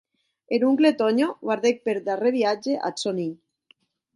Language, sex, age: Occitan, female, 30-39